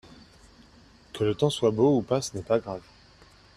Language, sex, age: French, male, 30-39